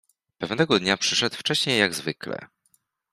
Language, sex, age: Polish, male, 19-29